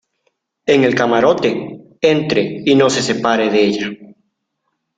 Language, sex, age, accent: Spanish, male, 19-29, México